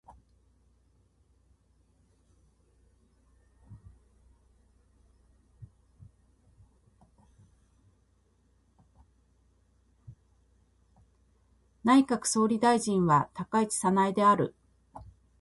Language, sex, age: Japanese, female, 50-59